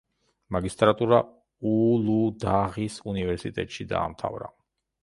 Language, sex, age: Georgian, male, 50-59